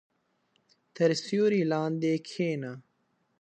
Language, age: Pashto, under 19